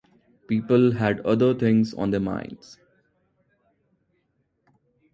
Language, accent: English, India and South Asia (India, Pakistan, Sri Lanka)